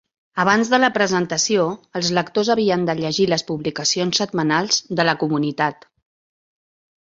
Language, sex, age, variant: Catalan, female, 50-59, Central